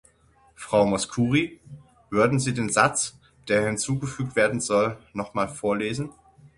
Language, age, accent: German, 30-39, Deutschland Deutsch